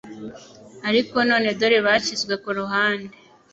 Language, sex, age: Kinyarwanda, female, 30-39